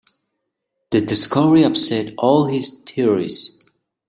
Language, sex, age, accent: English, male, 19-29, United States English